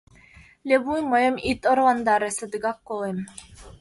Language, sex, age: Mari, female, 19-29